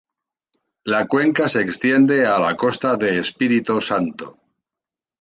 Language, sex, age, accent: Spanish, male, 50-59, España: Centro-Sur peninsular (Madrid, Toledo, Castilla-La Mancha)